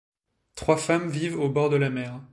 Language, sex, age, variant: French, male, 19-29, Français de métropole